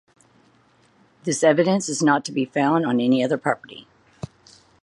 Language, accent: English, United States English